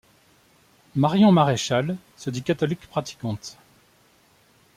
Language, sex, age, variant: French, male, 40-49, Français de métropole